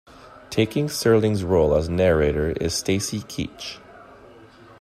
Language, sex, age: English, male, 30-39